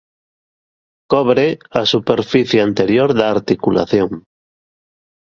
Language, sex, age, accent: Galician, male, 50-59, Atlántico (seseo e gheada)